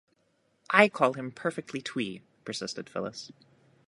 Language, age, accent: English, 19-29, Canadian English